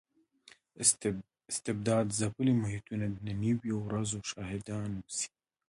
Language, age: Pashto, 19-29